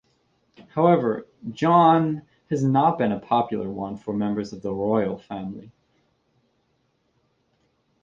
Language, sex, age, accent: English, male, 19-29, United States English